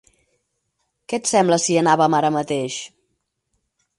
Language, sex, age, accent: Catalan, female, 40-49, estàndard